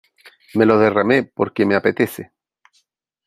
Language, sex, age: Spanish, male, 50-59